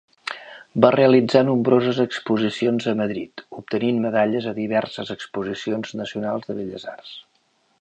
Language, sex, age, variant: Catalan, male, 50-59, Central